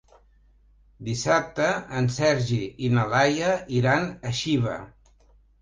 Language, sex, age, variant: Catalan, male, 70-79, Central